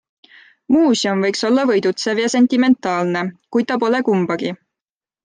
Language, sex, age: Estonian, female, 19-29